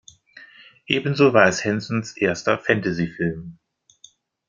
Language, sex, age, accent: German, male, 50-59, Deutschland Deutsch